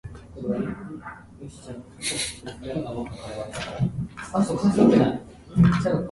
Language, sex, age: English, male, 19-29